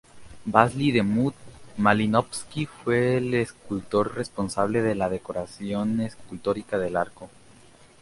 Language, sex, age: Spanish, male, under 19